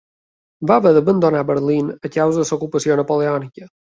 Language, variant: Catalan, Balear